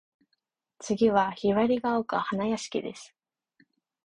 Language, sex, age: Japanese, female, 19-29